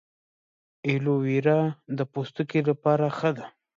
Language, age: Pashto, 19-29